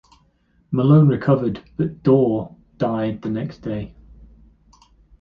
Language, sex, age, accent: English, male, 19-29, England English